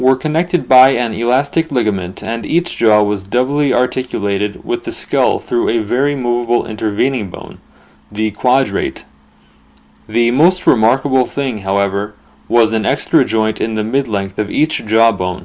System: none